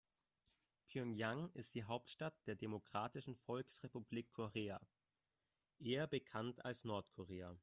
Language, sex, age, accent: German, male, 19-29, Deutschland Deutsch